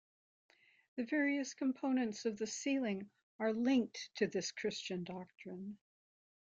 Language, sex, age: English, female, 70-79